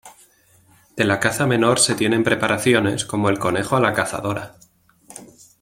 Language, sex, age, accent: Spanish, male, 30-39, España: Norte peninsular (Asturias, Castilla y León, Cantabria, País Vasco, Navarra, Aragón, La Rioja, Guadalajara, Cuenca)